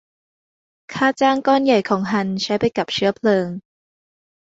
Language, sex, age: Thai, female, under 19